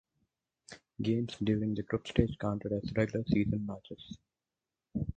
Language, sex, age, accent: English, male, 19-29, India and South Asia (India, Pakistan, Sri Lanka)